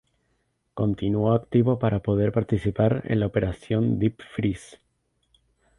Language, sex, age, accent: Spanish, male, 19-29, España: Islas Canarias